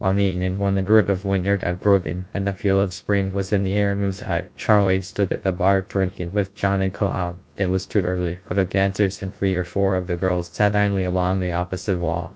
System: TTS, GlowTTS